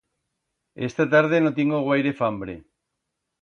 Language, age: Aragonese, 50-59